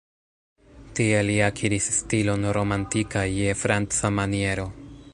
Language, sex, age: Esperanto, male, 30-39